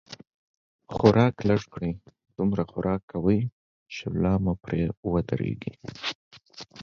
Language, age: Pashto, 30-39